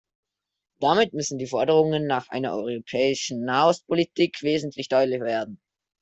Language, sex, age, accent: German, male, under 19, Österreichisches Deutsch